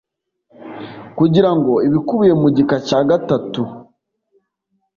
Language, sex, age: Kinyarwanda, male, 40-49